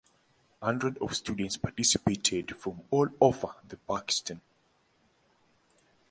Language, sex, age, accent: English, male, 19-29, United States English